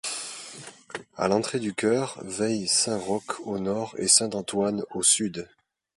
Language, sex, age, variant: French, male, 30-39, Français de métropole